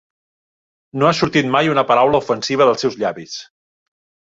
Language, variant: Catalan, Central